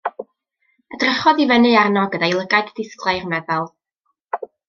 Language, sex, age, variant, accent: Welsh, female, 19-29, North-Eastern Welsh, Y Deyrnas Unedig Cymraeg